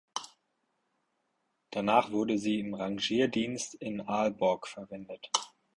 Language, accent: German, Deutschland Deutsch